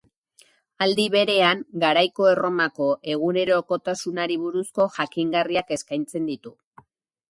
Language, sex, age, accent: Basque, female, 50-59, Erdialdekoa edo Nafarra (Gipuzkoa, Nafarroa)